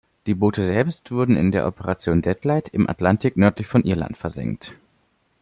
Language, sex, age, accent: German, male, under 19, Deutschland Deutsch